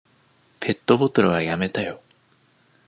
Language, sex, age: Japanese, male, under 19